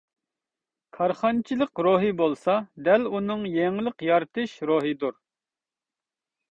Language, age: Uyghur, 40-49